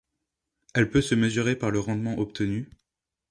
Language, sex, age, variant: French, male, 19-29, Français de métropole